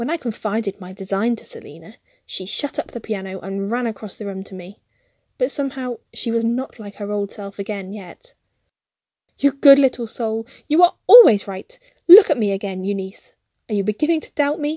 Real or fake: real